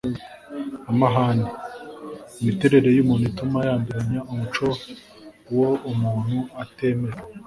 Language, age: Kinyarwanda, 30-39